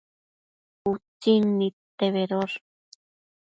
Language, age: Matsés, 30-39